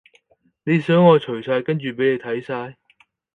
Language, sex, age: Cantonese, male, under 19